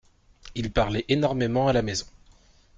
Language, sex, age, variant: French, male, 30-39, Français de métropole